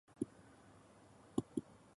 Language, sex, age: Japanese, female, 19-29